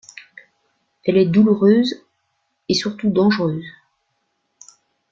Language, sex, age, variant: French, female, 40-49, Français de métropole